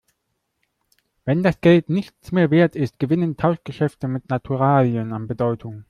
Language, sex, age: German, male, 19-29